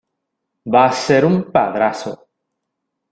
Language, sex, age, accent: Spanish, male, 30-39, Caribe: Cuba, Venezuela, Puerto Rico, República Dominicana, Panamá, Colombia caribeña, México caribeño, Costa del golfo de México